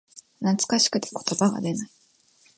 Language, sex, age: Japanese, female, 19-29